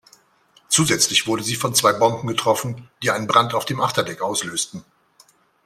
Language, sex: German, male